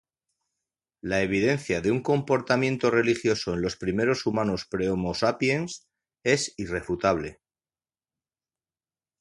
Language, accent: Spanish, España: Norte peninsular (Asturias, Castilla y León, Cantabria, País Vasco, Navarra, Aragón, La Rioja, Guadalajara, Cuenca)